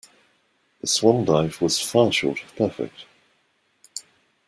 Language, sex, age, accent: English, male, 60-69, England English